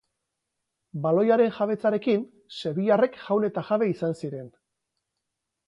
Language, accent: Basque, Mendebalekoa (Araba, Bizkaia, Gipuzkoako mendebaleko herri batzuk)